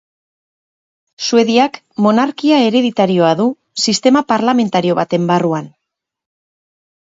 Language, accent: Basque, Erdialdekoa edo Nafarra (Gipuzkoa, Nafarroa)